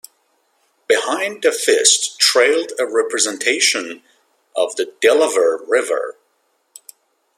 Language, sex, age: English, male, 30-39